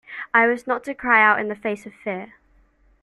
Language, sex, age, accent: English, female, under 19, England English